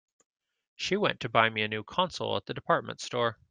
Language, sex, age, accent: English, male, 40-49, United States English